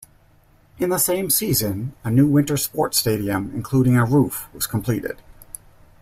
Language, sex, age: English, male, 40-49